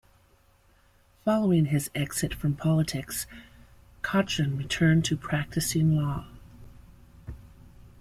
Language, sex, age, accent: English, female, 40-49, United States English